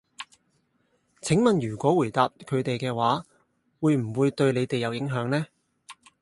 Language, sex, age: Cantonese, male, 19-29